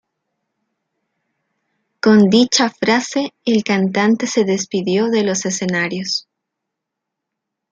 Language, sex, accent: Spanish, female, Andino-Pacífico: Colombia, Perú, Ecuador, oeste de Bolivia y Venezuela andina